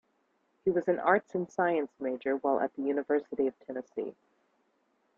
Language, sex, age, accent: English, female, 19-29, United States English